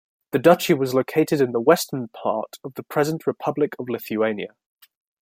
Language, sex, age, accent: English, male, 19-29, England English